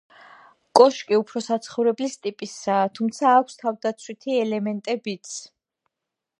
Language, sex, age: Georgian, female, 19-29